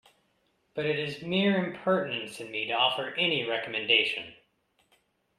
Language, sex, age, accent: English, male, 30-39, United States English